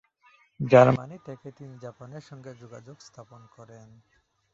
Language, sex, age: Bengali, male, 19-29